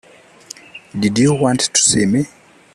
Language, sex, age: English, male, 19-29